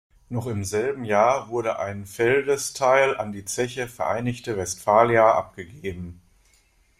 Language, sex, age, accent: German, male, 30-39, Deutschland Deutsch